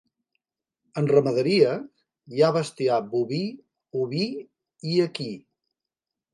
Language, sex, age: Catalan, male, 50-59